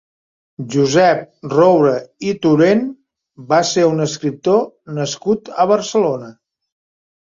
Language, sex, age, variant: Catalan, male, 40-49, Central